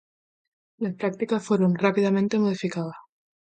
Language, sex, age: Spanish, female, 19-29